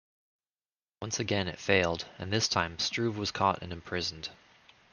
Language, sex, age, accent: English, male, 30-39, United States English